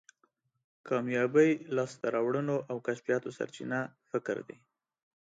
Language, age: Pashto, 19-29